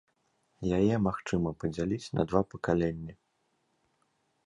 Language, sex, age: Belarusian, male, 19-29